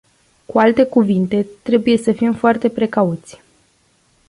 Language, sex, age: Romanian, female, 19-29